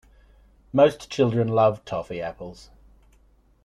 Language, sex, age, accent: English, male, 40-49, Australian English